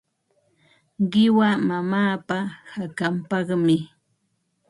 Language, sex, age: Ambo-Pasco Quechua, female, 60-69